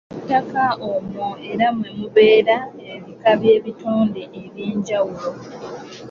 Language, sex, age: Ganda, female, 19-29